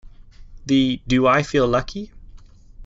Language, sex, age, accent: English, male, 30-39, Canadian English